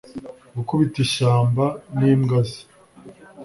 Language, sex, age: Kinyarwanda, male, 19-29